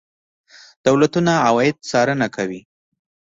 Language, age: Pashto, 19-29